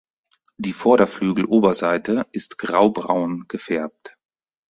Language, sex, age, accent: German, male, 30-39, Deutschland Deutsch